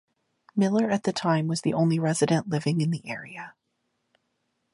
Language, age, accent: English, 19-29, United States English